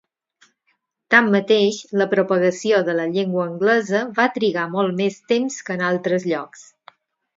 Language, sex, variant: Catalan, female, Balear